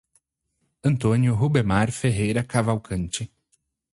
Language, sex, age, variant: Portuguese, male, 30-39, Portuguese (Brasil)